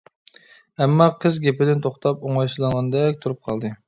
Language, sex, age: Uyghur, male, 30-39